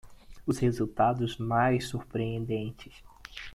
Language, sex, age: Portuguese, male, 30-39